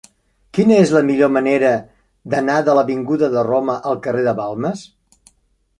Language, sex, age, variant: Catalan, male, 60-69, Central